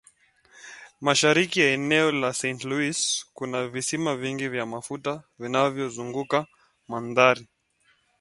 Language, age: English, 19-29